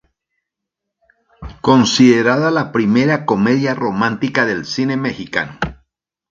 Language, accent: Spanish, Andino-Pacífico: Colombia, Perú, Ecuador, oeste de Bolivia y Venezuela andina